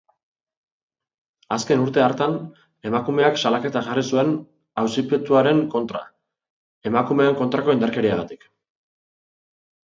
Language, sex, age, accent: Basque, male, 30-39, Mendebalekoa (Araba, Bizkaia, Gipuzkoako mendebaleko herri batzuk)